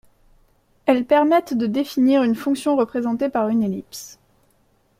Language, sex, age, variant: French, female, 19-29, Français de métropole